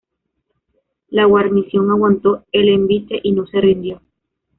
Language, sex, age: Spanish, female, 19-29